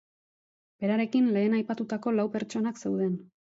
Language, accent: Basque, Erdialdekoa edo Nafarra (Gipuzkoa, Nafarroa)